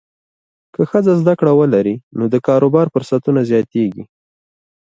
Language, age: Pashto, 19-29